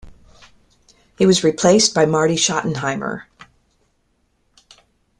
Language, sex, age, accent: English, female, 70-79, United States English